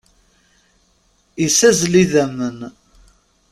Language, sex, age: Kabyle, male, 30-39